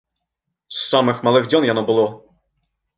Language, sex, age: Belarusian, male, 30-39